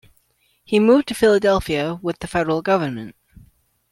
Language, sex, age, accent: English, male, 19-29, United States English